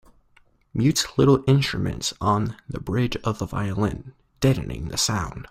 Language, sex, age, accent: English, male, 19-29, United States English